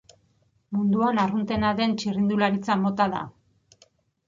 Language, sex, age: Basque, female, 50-59